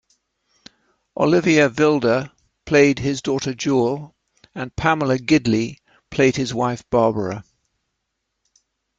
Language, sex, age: English, male, 70-79